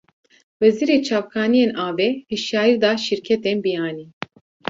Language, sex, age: Kurdish, female, 19-29